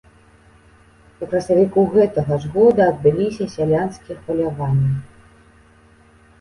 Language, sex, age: Belarusian, female, 19-29